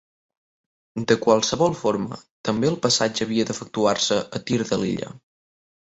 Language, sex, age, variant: Catalan, male, under 19, Septentrional